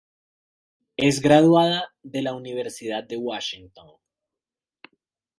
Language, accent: Spanish, Andino-Pacífico: Colombia, Perú, Ecuador, oeste de Bolivia y Venezuela andina